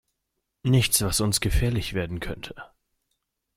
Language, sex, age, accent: German, male, 19-29, Deutschland Deutsch